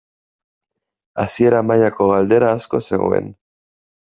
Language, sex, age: Basque, male, 19-29